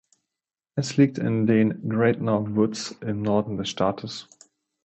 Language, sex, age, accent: German, male, 30-39, Deutschland Deutsch